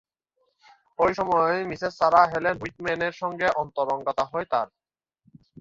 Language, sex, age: Bengali, male, 19-29